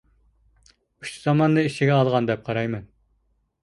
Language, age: Uyghur, 40-49